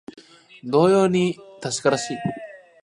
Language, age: Japanese, 19-29